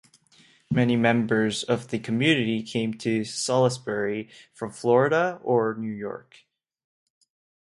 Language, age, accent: English, under 19, Canadian English